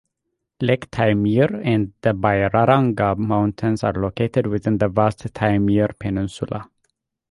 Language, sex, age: English, male, 19-29